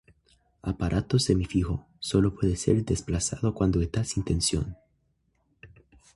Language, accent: Spanish, Rioplatense: Argentina, Uruguay, este de Bolivia, Paraguay